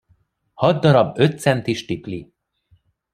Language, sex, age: Hungarian, male, 30-39